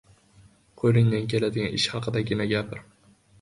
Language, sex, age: Uzbek, male, 19-29